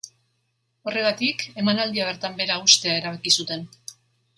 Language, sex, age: Basque, female, 60-69